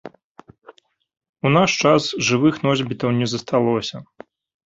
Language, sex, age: Belarusian, male, 30-39